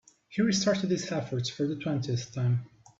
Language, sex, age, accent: English, male, 19-29, United States English